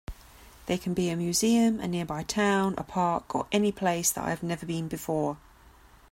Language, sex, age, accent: English, female, 40-49, England English